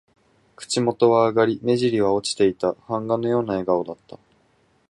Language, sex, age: Japanese, male, 19-29